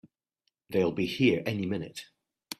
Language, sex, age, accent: English, male, 40-49, England English